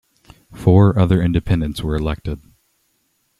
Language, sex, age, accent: English, male, 19-29, United States English